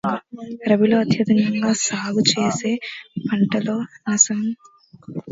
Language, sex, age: Telugu, female, 19-29